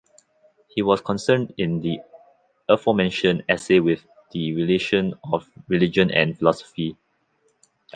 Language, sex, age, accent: English, male, 19-29, Singaporean English